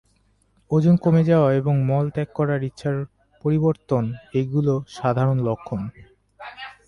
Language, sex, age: Bengali, male, 30-39